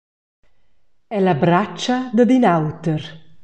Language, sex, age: Romansh, female, 40-49